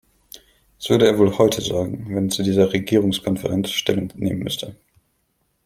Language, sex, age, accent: German, male, 19-29, Deutschland Deutsch